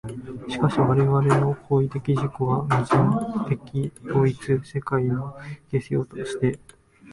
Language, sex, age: Japanese, male, 19-29